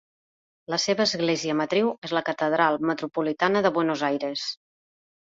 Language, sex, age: Catalan, female, 40-49